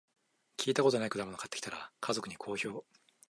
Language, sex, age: Japanese, male, 19-29